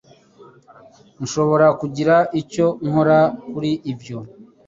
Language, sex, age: Kinyarwanda, male, 30-39